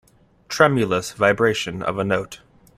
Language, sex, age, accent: English, male, 19-29, United States English